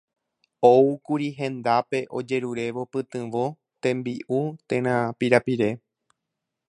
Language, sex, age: Guarani, male, 30-39